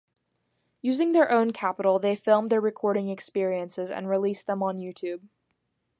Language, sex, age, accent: English, female, under 19, United States English